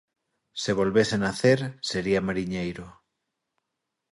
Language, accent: Galician, Oriental (común en zona oriental)